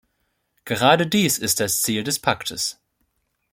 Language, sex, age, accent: German, male, 19-29, Deutschland Deutsch